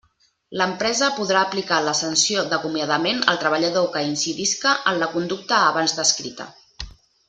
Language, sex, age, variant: Catalan, female, 30-39, Central